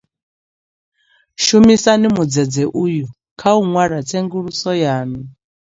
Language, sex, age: Venda, female, 40-49